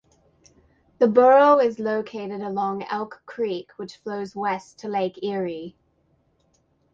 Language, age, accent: English, 30-39, United States English; England English